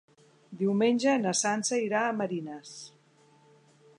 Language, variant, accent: Catalan, Central, central